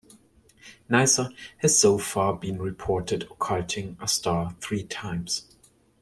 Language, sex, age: English, male, 30-39